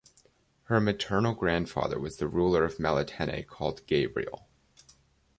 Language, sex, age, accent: English, male, 19-29, Canadian English